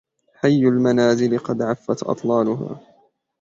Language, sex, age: Arabic, male, 19-29